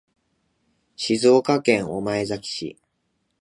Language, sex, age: Japanese, male, 19-29